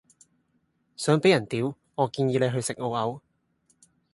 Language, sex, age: Cantonese, male, 19-29